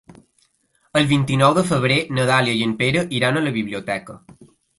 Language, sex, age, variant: Catalan, male, under 19, Balear